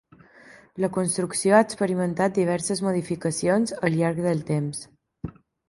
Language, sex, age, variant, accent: Catalan, female, 19-29, Balear, mallorquí